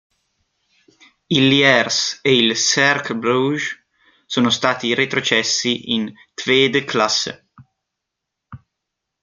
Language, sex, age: Italian, male, 19-29